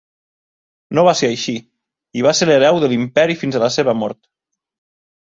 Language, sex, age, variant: Catalan, male, 30-39, Nord-Occidental